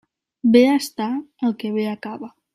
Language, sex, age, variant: Catalan, female, under 19, Central